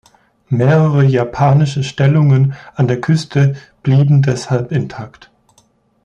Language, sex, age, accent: German, male, 19-29, Deutschland Deutsch